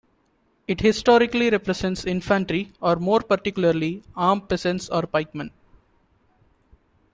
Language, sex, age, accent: English, male, 19-29, India and South Asia (India, Pakistan, Sri Lanka)